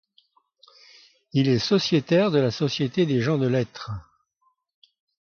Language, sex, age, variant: French, male, 80-89, Français de métropole